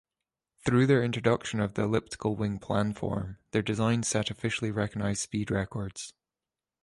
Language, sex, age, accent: English, male, 19-29, Scottish English